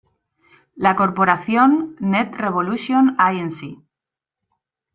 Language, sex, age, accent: Spanish, female, 40-49, España: Centro-Sur peninsular (Madrid, Toledo, Castilla-La Mancha)